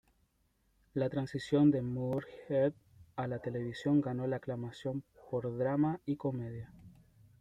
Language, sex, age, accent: Spanish, male, 30-39, Chileno: Chile, Cuyo